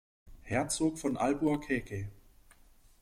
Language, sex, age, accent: German, male, 19-29, Deutschland Deutsch